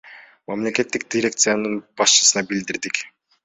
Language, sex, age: Kyrgyz, male, 19-29